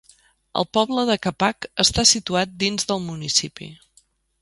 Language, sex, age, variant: Catalan, female, 40-49, Central